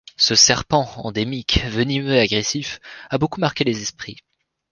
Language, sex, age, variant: French, male, 19-29, Français de métropole